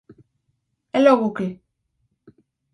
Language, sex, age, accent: Galician, female, 19-29, Atlántico (seseo e gheada)